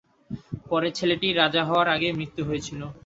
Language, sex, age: Bengali, male, 19-29